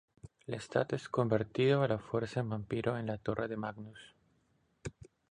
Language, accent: Spanish, Andino-Pacífico: Colombia, Perú, Ecuador, oeste de Bolivia y Venezuela andina